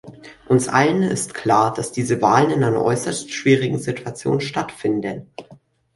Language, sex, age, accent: German, male, under 19, Deutschland Deutsch